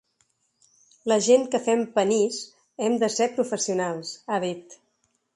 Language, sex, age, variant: Catalan, female, 40-49, Central